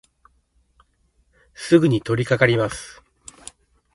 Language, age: Japanese, 60-69